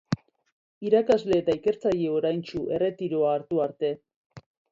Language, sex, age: Basque, female, 40-49